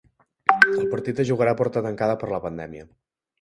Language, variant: Catalan, Central